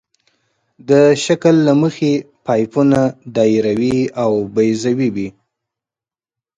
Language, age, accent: Pashto, 19-29, کندهارۍ لهجه